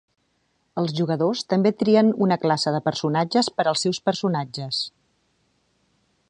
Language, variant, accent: Catalan, Central, central